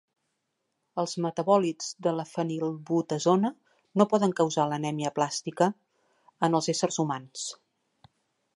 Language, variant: Catalan, Central